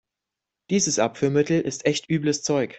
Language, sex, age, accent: German, male, 19-29, Deutschland Deutsch